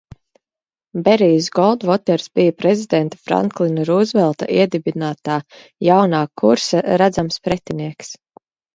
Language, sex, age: Latvian, female, 30-39